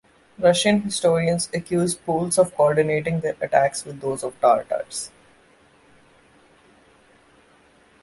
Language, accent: English, India and South Asia (India, Pakistan, Sri Lanka)